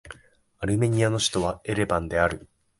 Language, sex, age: Japanese, male, 19-29